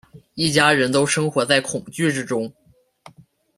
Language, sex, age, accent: Chinese, male, 19-29, 出生地：黑龙江省